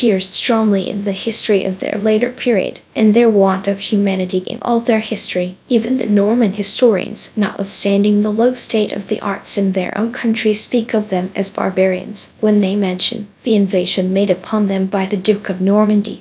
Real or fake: fake